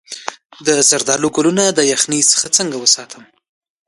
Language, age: Pashto, 19-29